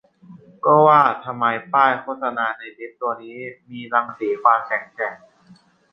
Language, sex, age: Thai, male, under 19